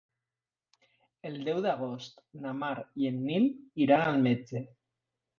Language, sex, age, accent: Catalan, male, 30-39, valencià